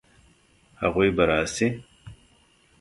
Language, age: Pashto, 30-39